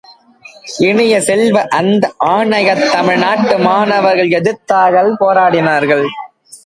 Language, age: Tamil, under 19